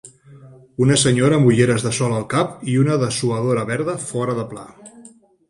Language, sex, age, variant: Catalan, male, 50-59, Central